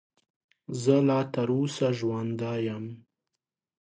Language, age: Pashto, 19-29